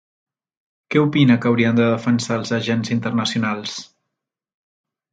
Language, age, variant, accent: Catalan, 30-39, Central, central